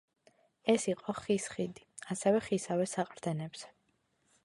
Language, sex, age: Georgian, female, 19-29